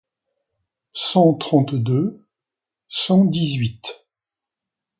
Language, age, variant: French, 60-69, Français de métropole